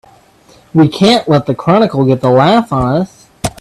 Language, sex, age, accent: English, male, under 19, United States English